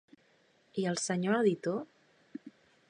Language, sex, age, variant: Catalan, female, 19-29, Central